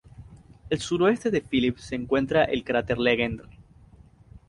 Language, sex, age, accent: Spanish, male, 19-29, América central